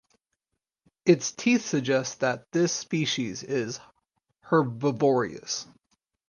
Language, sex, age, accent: English, male, 30-39, United States English